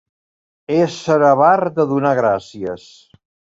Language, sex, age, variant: Catalan, male, 60-69, Central